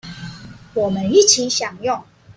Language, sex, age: Chinese, female, 19-29